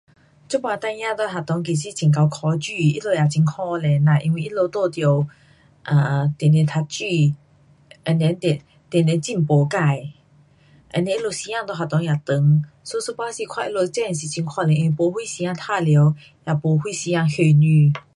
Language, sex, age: Pu-Xian Chinese, female, 40-49